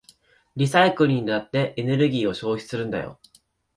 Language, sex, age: Japanese, male, 19-29